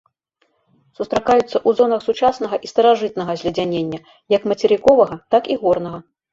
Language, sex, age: Belarusian, female, 50-59